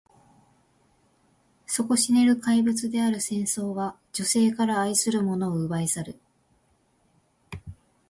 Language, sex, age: Japanese, female, 19-29